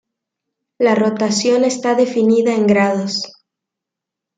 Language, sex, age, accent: Spanish, female, 19-29, México